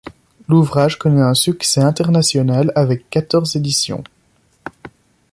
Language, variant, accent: French, Français d'Europe, Français de Belgique